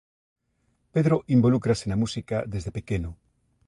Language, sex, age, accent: Galician, male, 50-59, Normativo (estándar)